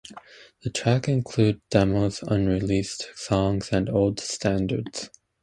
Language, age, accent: English, 19-29, United States English